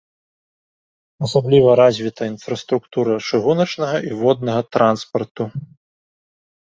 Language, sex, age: Belarusian, male, 19-29